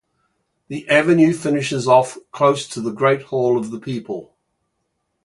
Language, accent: English, England English; New Zealand English